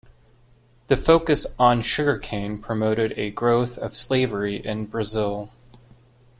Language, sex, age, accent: English, male, 30-39, United States English